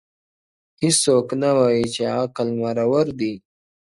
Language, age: Pashto, 19-29